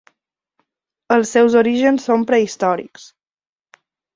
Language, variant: Catalan, Balear